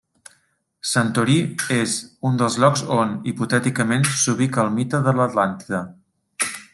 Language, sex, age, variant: Catalan, male, 40-49, Central